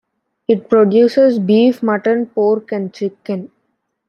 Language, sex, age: English, male, under 19